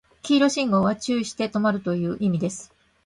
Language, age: Japanese, 50-59